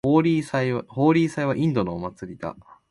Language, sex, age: Japanese, male, 19-29